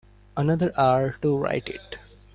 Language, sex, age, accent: English, male, 19-29, India and South Asia (India, Pakistan, Sri Lanka)